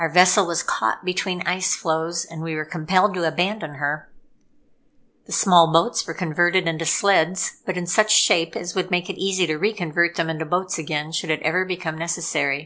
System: none